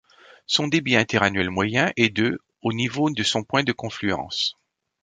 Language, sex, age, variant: French, male, 50-59, Français de métropole